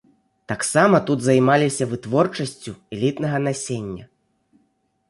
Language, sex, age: Belarusian, male, 19-29